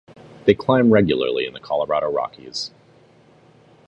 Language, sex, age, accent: English, male, 30-39, United States English